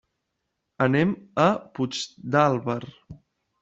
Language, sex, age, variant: Catalan, male, 19-29, Central